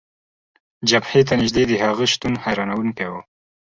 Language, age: Pashto, 30-39